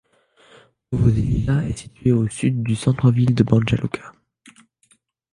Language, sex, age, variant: French, male, under 19, Français de métropole